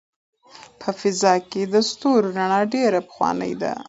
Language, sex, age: Pashto, female, 19-29